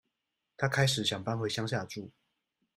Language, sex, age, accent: Chinese, male, 30-39, 出生地：高雄市